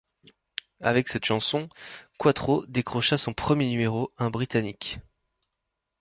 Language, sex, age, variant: French, male, 30-39, Français de métropole